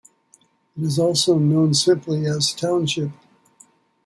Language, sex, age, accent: English, male, 70-79, United States English